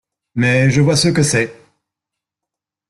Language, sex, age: French, male, 30-39